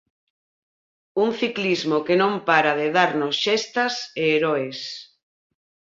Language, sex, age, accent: Galician, female, 40-49, Normativo (estándar)